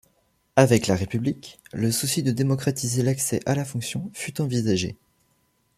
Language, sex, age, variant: French, male, under 19, Français de métropole